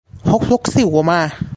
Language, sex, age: Thai, male, 19-29